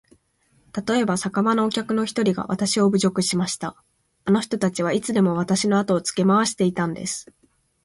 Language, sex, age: Japanese, female, 19-29